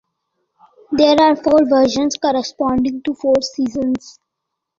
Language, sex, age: English, female, 19-29